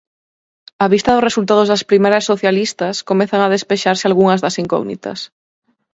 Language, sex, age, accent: Galician, female, 19-29, Atlántico (seseo e gheada)